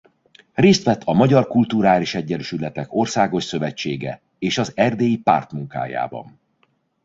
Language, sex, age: Hungarian, male, 40-49